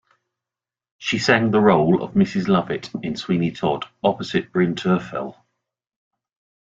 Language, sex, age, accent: English, male, 50-59, England English